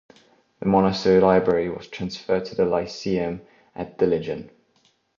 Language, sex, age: English, male, 19-29